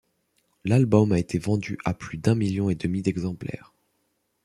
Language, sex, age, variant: French, male, under 19, Français de métropole